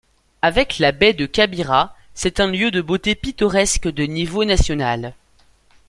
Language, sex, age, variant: French, male, under 19, Français de métropole